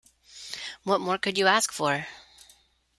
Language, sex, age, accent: English, female, 40-49, United States English